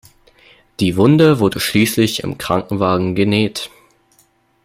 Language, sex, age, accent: German, male, 19-29, Deutschland Deutsch